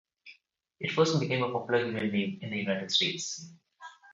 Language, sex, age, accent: English, male, 19-29, India and South Asia (India, Pakistan, Sri Lanka)